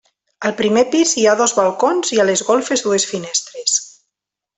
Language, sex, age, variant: Catalan, female, 30-39, Nord-Occidental